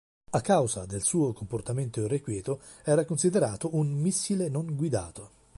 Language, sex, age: Italian, male, 50-59